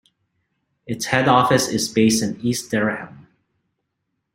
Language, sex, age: English, male, 40-49